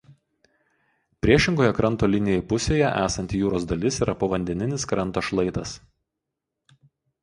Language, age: Lithuanian, 40-49